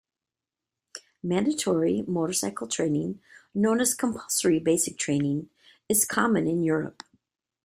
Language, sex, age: English, female, 50-59